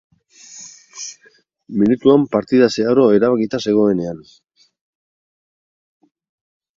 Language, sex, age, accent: Basque, male, 60-69, Mendebalekoa (Araba, Bizkaia, Gipuzkoako mendebaleko herri batzuk)